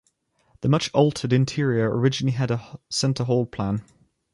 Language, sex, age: English, male, 19-29